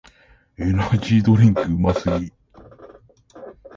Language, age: Japanese, 40-49